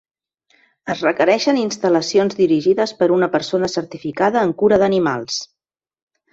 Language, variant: Catalan, Central